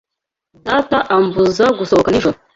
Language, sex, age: Kinyarwanda, female, 19-29